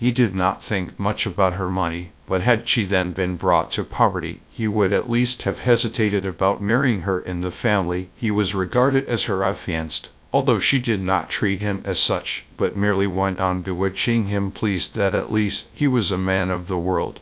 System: TTS, GradTTS